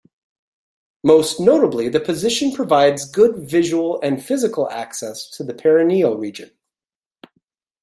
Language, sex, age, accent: English, male, 40-49, United States English